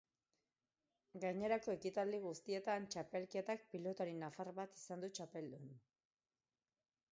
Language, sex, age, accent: Basque, female, 40-49, Erdialdekoa edo Nafarra (Gipuzkoa, Nafarroa)